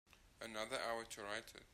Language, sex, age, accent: English, male, 19-29, Southern African (South Africa, Zimbabwe, Namibia)